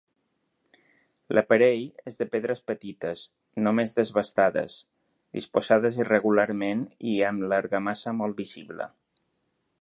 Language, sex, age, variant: Catalan, male, 50-59, Balear